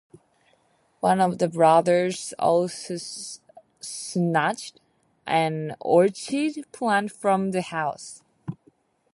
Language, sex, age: English, female, 19-29